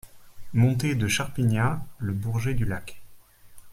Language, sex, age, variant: French, male, 19-29, Français de métropole